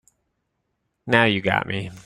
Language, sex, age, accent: English, male, 30-39, United States English